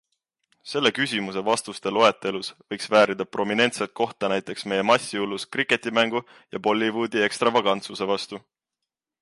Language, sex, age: Estonian, male, 19-29